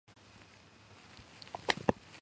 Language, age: Georgian, 19-29